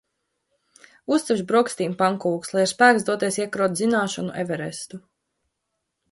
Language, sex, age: Latvian, female, 19-29